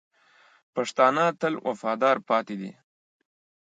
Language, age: Pashto, 19-29